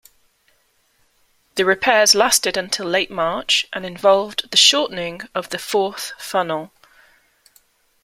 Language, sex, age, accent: English, female, 40-49, England English